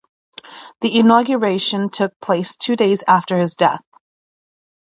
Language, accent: English, United States English